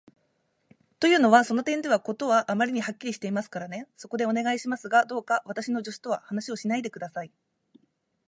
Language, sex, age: Japanese, female, 19-29